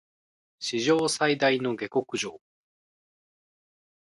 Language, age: Japanese, 30-39